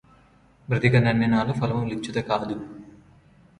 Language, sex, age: Telugu, male, under 19